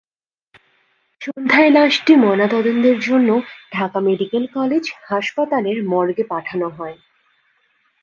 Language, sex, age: Bengali, female, 19-29